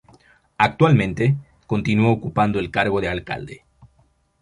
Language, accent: Spanish, México